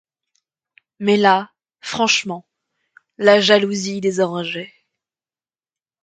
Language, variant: French, Français de métropole